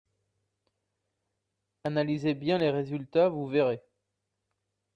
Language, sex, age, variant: French, male, 19-29, Français de métropole